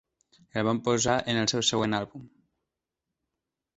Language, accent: Catalan, Tortosí